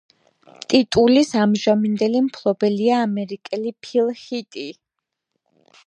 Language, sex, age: Georgian, female, 19-29